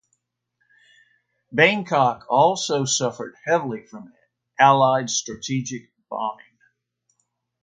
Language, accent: English, United States English